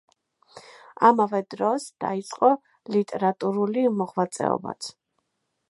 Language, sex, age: Georgian, female, 30-39